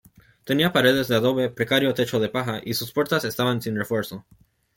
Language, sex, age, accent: Spanish, male, under 19, México